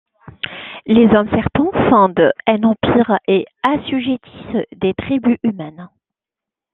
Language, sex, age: French, female, 30-39